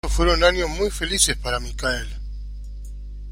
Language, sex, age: Spanish, male, 50-59